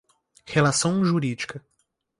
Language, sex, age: Portuguese, male, 19-29